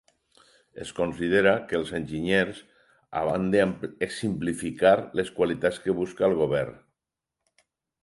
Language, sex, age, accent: Catalan, male, 60-69, valencià